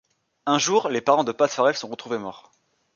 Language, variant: French, Français de métropole